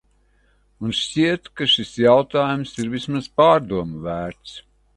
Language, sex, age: Latvian, male, 60-69